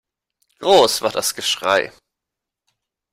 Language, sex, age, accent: German, male, 19-29, Deutschland Deutsch